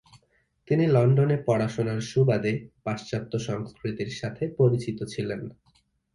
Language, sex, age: Bengali, male, 19-29